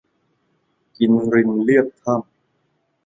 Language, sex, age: Thai, male, 30-39